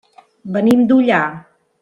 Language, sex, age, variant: Catalan, female, 50-59, Central